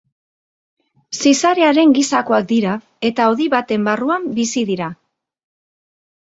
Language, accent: Basque, Mendebalekoa (Araba, Bizkaia, Gipuzkoako mendebaleko herri batzuk)